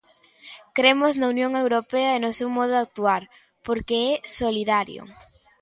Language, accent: Galician, Normativo (estándar)